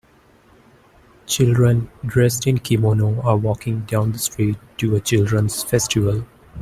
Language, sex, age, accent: English, male, 19-29, India and South Asia (India, Pakistan, Sri Lanka)